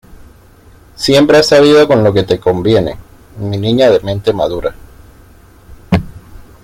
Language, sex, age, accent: Spanish, male, 19-29, Caribe: Cuba, Venezuela, Puerto Rico, República Dominicana, Panamá, Colombia caribeña, México caribeño, Costa del golfo de México